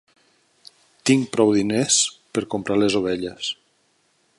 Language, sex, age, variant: Catalan, male, 50-59, Nord-Occidental